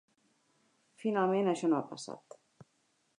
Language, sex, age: Catalan, female, 40-49